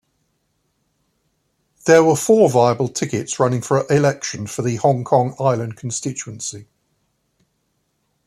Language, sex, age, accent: English, male, 60-69, England English